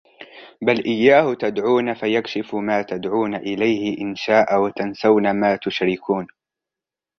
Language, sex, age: Arabic, male, 19-29